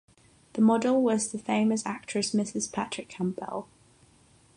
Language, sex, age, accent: English, female, 19-29, United States English; England English